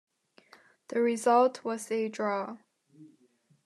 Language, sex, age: English, female, under 19